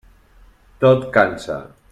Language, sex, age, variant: Catalan, male, 40-49, Central